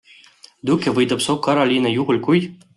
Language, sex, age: Estonian, male, 19-29